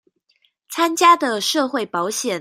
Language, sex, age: Chinese, female, 19-29